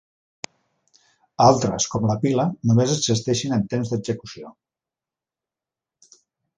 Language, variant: Catalan, Central